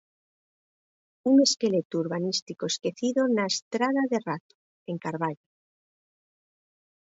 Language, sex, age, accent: Galician, female, 50-59, Oriental (común en zona oriental)